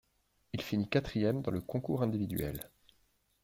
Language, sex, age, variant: French, male, 30-39, Français de métropole